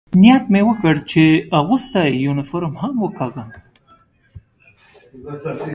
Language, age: Pashto, 30-39